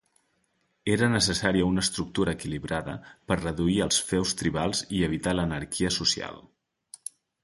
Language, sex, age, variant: Catalan, male, 19-29, Central